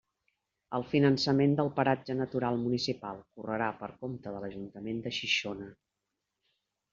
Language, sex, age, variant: Catalan, female, 40-49, Central